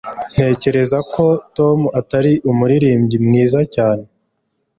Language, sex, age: Kinyarwanda, male, 19-29